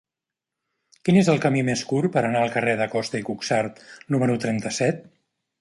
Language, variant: Catalan, Central